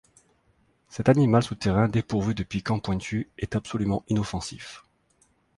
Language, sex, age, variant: French, male, 40-49, Français de métropole